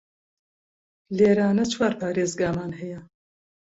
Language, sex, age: Central Kurdish, female, 50-59